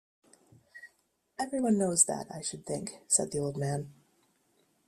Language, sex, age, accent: English, female, 30-39, United States English